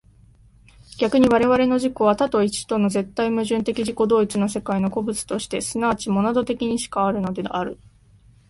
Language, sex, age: Japanese, female, 19-29